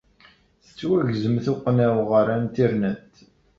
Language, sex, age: Kabyle, male, 30-39